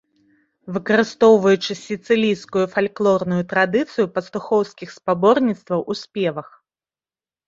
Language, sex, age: Belarusian, female, 30-39